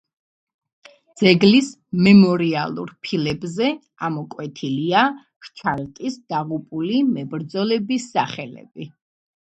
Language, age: Georgian, under 19